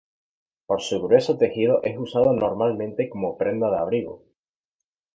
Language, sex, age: Spanish, male, 19-29